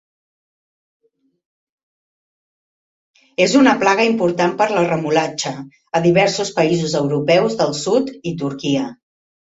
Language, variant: Catalan, Central